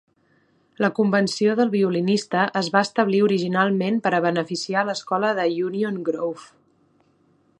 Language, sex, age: Catalan, female, 19-29